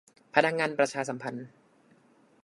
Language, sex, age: Thai, male, 19-29